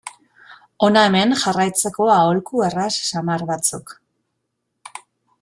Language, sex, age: Basque, female, 30-39